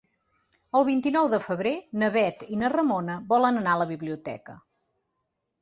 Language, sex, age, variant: Catalan, female, 40-49, Central